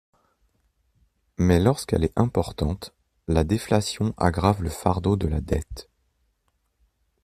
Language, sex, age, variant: French, male, 30-39, Français de métropole